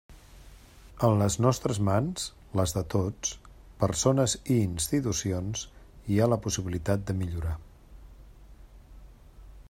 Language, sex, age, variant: Catalan, male, 50-59, Central